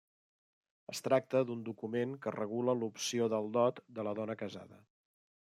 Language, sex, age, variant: Catalan, male, 50-59, Central